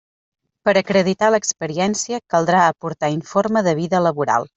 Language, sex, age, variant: Catalan, female, 30-39, Central